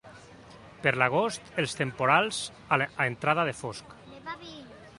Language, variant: Catalan, Central